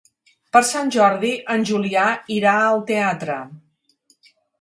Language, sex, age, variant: Catalan, female, 50-59, Central